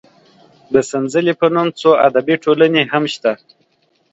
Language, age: Pashto, 30-39